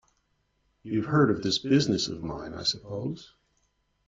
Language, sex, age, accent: English, male, 50-59, United States English